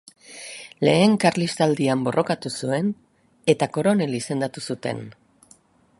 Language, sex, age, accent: Basque, female, 60-69, Erdialdekoa edo Nafarra (Gipuzkoa, Nafarroa)